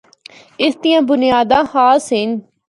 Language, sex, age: Northern Hindko, female, 19-29